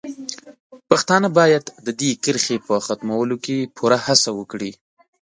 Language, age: Pashto, 19-29